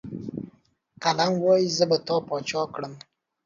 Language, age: Pashto, 19-29